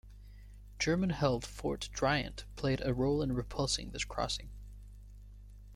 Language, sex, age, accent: English, male, 19-29, United States English